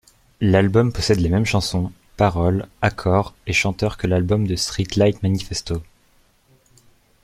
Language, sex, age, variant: French, male, 19-29, Français de métropole